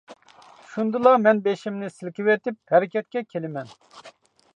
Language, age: Uyghur, 40-49